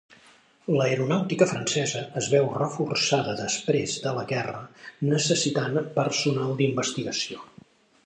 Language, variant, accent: Catalan, Central, central